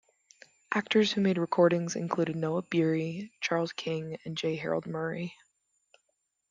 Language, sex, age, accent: English, female, 19-29, United States English